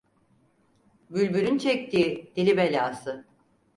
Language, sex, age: Turkish, female, 60-69